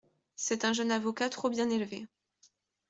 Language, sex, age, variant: French, female, 19-29, Français de métropole